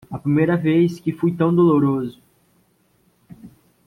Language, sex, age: Portuguese, male, 19-29